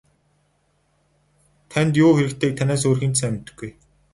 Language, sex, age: Mongolian, male, 19-29